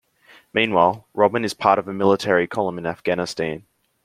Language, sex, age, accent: English, male, under 19, Australian English